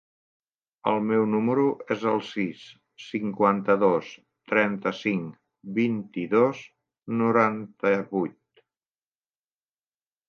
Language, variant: Catalan, Central